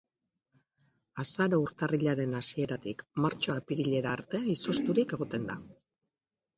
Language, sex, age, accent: Basque, female, 50-59, Mendebalekoa (Araba, Bizkaia, Gipuzkoako mendebaleko herri batzuk)